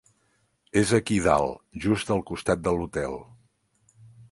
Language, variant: Catalan, Central